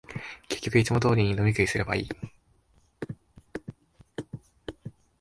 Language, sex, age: Japanese, male, under 19